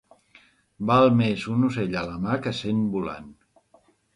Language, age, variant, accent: Catalan, 50-59, Central, central